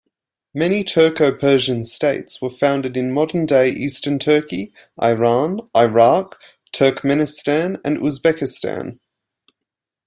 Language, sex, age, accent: English, male, 19-29, Australian English